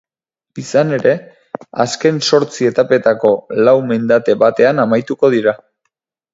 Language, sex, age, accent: Basque, male, 30-39, Erdialdekoa edo Nafarra (Gipuzkoa, Nafarroa)